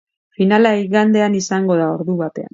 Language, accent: Basque, Mendebalekoa (Araba, Bizkaia, Gipuzkoako mendebaleko herri batzuk)